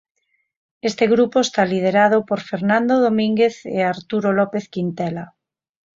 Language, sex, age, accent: Galician, female, 30-39, Normativo (estándar)